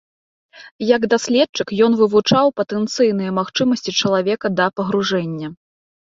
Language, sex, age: Belarusian, female, 30-39